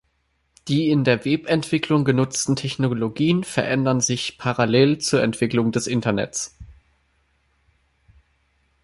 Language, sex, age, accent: German, male, under 19, Deutschland Deutsch